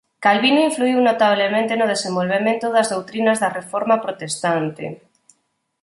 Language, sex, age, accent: Galician, female, 40-49, Oriental (común en zona oriental)